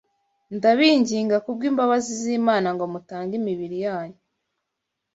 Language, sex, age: Kinyarwanda, female, 19-29